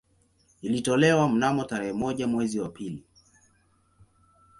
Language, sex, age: Swahili, male, 19-29